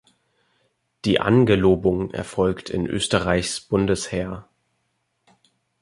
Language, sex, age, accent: German, male, 19-29, Deutschland Deutsch